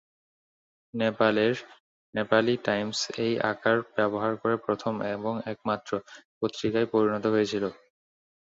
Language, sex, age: Bengali, male, 19-29